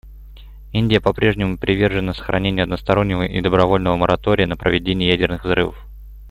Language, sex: Russian, male